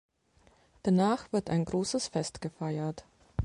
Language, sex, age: German, female, 30-39